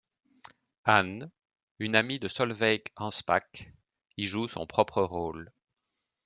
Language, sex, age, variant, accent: French, male, 40-49, Français d'Europe, Français de Belgique